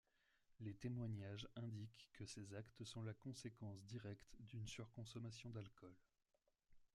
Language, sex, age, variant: French, male, 19-29, Français de métropole